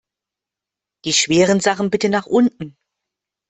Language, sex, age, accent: German, female, 50-59, Deutschland Deutsch